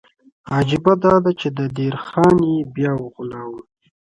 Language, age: Pashto, 19-29